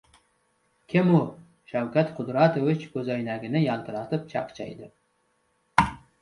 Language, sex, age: Uzbek, male, 30-39